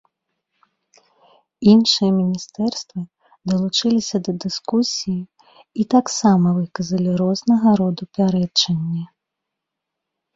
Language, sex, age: Belarusian, female, 30-39